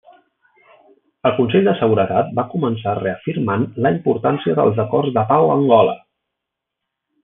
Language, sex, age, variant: Catalan, male, 40-49, Central